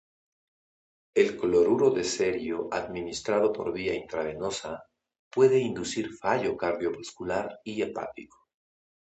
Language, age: Spanish, 60-69